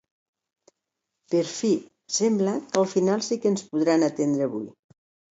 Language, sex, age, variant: Catalan, female, 60-69, Nord-Occidental